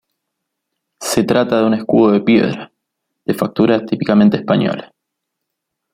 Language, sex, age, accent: Spanish, male, 19-29, Rioplatense: Argentina, Uruguay, este de Bolivia, Paraguay